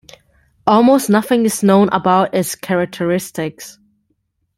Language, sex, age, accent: English, female, 19-29, Hong Kong English